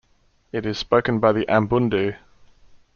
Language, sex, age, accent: English, male, 40-49, Australian English